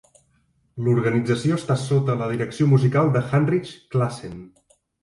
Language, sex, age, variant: Catalan, male, 40-49, Central